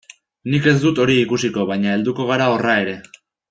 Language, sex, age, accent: Basque, male, 19-29, Erdialdekoa edo Nafarra (Gipuzkoa, Nafarroa)